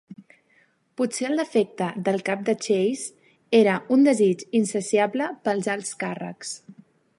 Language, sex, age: Catalan, female, 19-29